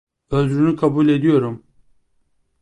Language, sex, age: Turkish, male, 19-29